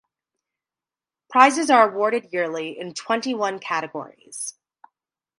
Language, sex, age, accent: English, female, 19-29, United States English